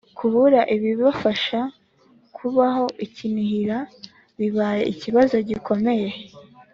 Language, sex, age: Kinyarwanda, female, 19-29